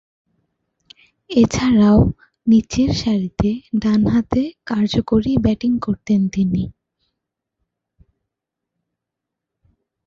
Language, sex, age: Bengali, female, 19-29